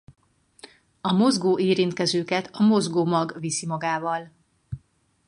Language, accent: Hungarian, budapesti